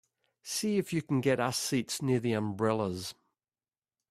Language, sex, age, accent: English, male, 50-59, Australian English